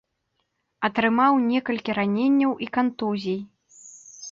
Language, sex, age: Belarusian, female, 19-29